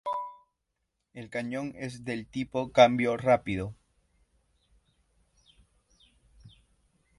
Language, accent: Spanish, Andino-Pacífico: Colombia, Perú, Ecuador, oeste de Bolivia y Venezuela andina